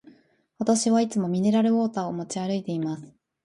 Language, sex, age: Japanese, female, 19-29